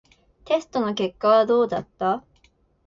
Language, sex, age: Japanese, female, 19-29